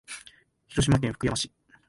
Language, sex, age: Japanese, male, 19-29